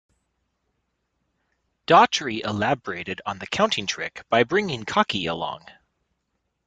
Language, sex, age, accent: English, male, 40-49, United States English